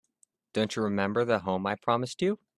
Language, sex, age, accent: English, male, 19-29, United States English